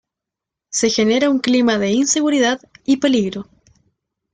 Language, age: Spanish, 19-29